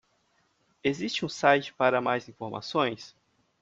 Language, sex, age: Portuguese, male, 19-29